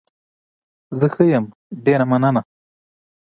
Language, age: Pashto, 19-29